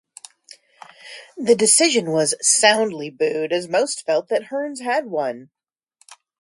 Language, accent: English, United States English